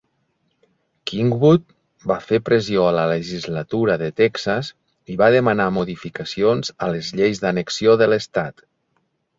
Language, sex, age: Catalan, male, 50-59